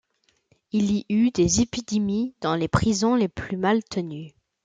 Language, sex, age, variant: French, male, under 19, Français de métropole